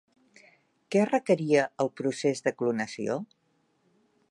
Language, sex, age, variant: Catalan, female, 40-49, Central